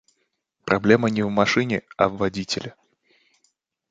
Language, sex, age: Russian, male, 19-29